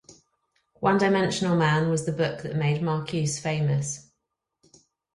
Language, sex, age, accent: English, female, 40-49, England English